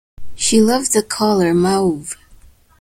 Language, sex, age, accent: English, female, under 19, England English